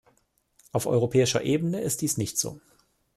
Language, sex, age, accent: German, male, 30-39, Deutschland Deutsch